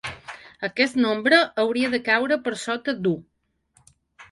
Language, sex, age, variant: Catalan, female, 40-49, Balear